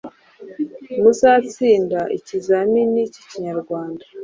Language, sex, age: Kinyarwanda, female, 30-39